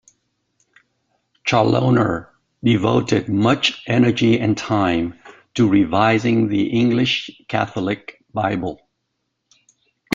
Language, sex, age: English, male, 60-69